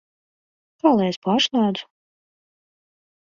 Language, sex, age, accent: Latvian, female, 40-49, Riga